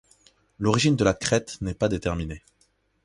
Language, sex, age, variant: French, male, 19-29, Français de métropole